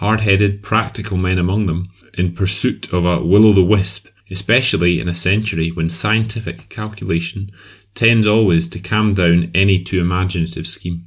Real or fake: real